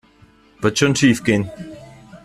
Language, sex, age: German, male, 19-29